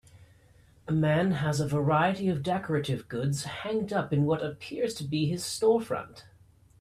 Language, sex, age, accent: English, male, 30-39, United States English